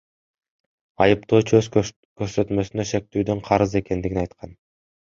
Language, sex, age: Kyrgyz, male, under 19